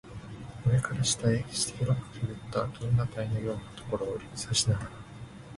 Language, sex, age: Japanese, male, 19-29